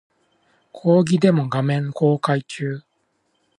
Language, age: Japanese, 40-49